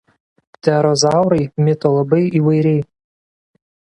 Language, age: Lithuanian, 19-29